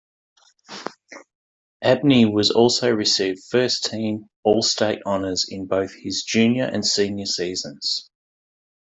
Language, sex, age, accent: English, male, 40-49, Australian English